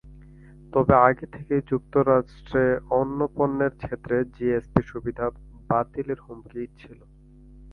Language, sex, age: Bengali, male, 19-29